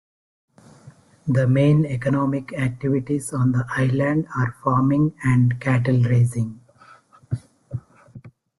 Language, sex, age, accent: English, male, 50-59, India and South Asia (India, Pakistan, Sri Lanka)